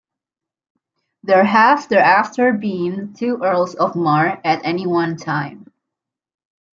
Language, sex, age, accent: English, female, 19-29, United States English